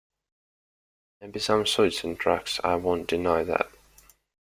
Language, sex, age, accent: English, male, 19-29, United States English